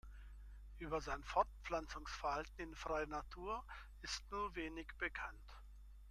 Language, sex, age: German, male, 50-59